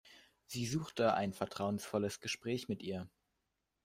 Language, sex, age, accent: German, male, under 19, Deutschland Deutsch